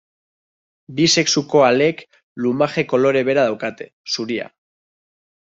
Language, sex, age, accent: Basque, male, 19-29, Mendebalekoa (Araba, Bizkaia, Gipuzkoako mendebaleko herri batzuk)